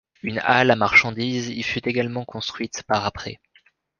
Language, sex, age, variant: French, male, 19-29, Français de métropole